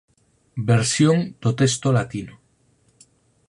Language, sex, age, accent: Galician, male, 40-49, Normativo (estándar)